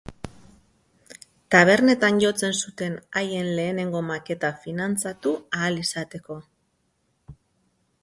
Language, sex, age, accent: Basque, female, 30-39, Mendebalekoa (Araba, Bizkaia, Gipuzkoako mendebaleko herri batzuk)